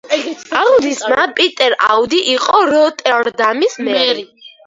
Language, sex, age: Georgian, female, under 19